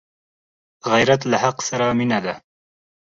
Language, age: Pashto, 30-39